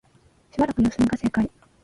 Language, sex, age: Japanese, female, 19-29